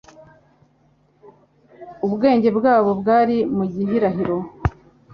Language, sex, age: Kinyarwanda, male, 19-29